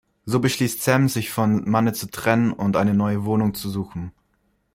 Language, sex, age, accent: German, male, 19-29, Deutschland Deutsch